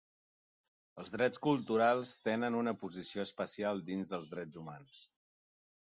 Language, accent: Catalan, Neutre